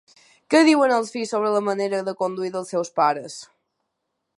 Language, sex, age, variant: Catalan, female, under 19, Balear